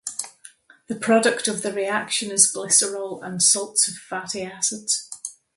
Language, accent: English, Northern Irish